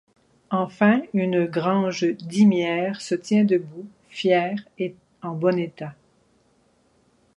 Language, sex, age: French, female, 50-59